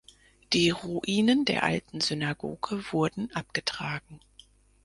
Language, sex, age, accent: German, female, 30-39, Deutschland Deutsch